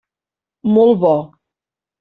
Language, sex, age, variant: Catalan, female, 50-59, Central